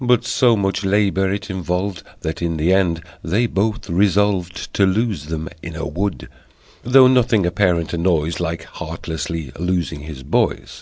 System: none